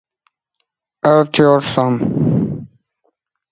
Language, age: Georgian, under 19